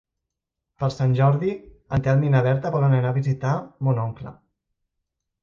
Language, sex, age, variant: Catalan, male, 30-39, Central